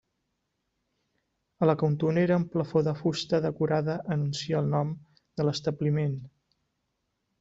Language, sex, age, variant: Catalan, male, 30-39, Central